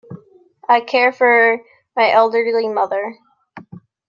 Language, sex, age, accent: English, female, 19-29, United States English